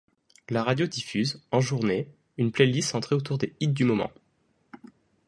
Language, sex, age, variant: French, male, 19-29, Français de métropole